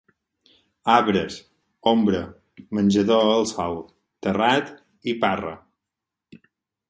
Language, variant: Catalan, Balear